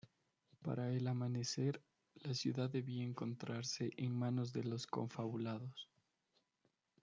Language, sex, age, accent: Spanish, male, under 19, Andino-Pacífico: Colombia, Perú, Ecuador, oeste de Bolivia y Venezuela andina